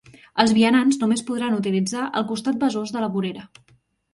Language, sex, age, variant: Catalan, female, 30-39, Central